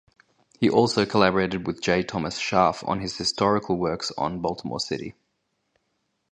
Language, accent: English, Australian English